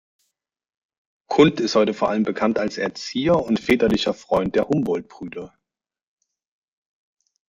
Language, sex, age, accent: German, male, 30-39, Deutschland Deutsch